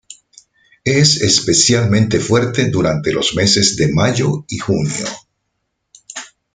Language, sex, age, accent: Spanish, male, 50-59, Caribe: Cuba, Venezuela, Puerto Rico, República Dominicana, Panamá, Colombia caribeña, México caribeño, Costa del golfo de México